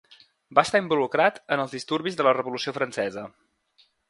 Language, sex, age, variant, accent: Catalan, male, 30-39, Central, central